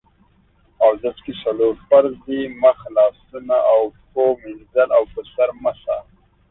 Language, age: Pashto, 30-39